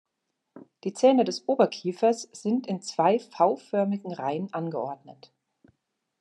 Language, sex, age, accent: German, female, 40-49, Deutschland Deutsch